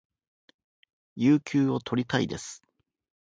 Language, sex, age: Japanese, male, 40-49